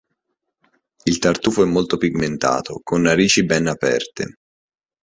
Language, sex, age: Italian, male, 19-29